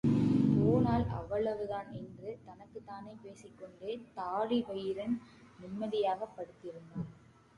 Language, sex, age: Tamil, female, 19-29